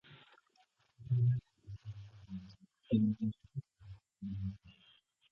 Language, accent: English, United States English